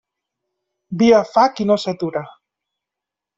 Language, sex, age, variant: Catalan, male, 30-39, Central